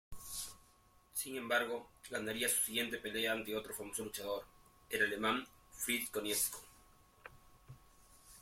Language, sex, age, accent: Spanish, male, 30-39, Andino-Pacífico: Colombia, Perú, Ecuador, oeste de Bolivia y Venezuela andina